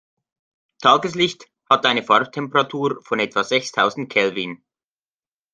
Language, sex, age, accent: German, male, 19-29, Schweizerdeutsch